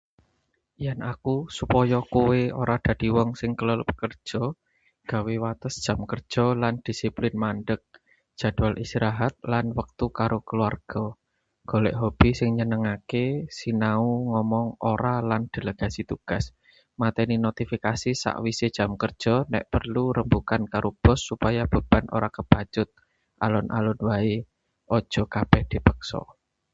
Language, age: Javanese, 30-39